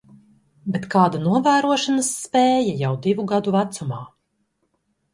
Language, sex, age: Latvian, female, 30-39